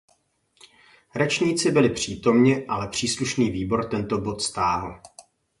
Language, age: Czech, 40-49